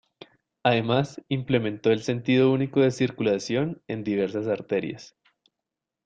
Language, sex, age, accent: Spanish, male, 19-29, Caribe: Cuba, Venezuela, Puerto Rico, República Dominicana, Panamá, Colombia caribeña, México caribeño, Costa del golfo de México